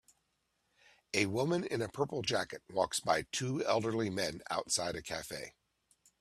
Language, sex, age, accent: English, male, 50-59, United States English